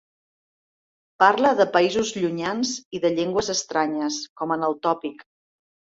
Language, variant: Catalan, Central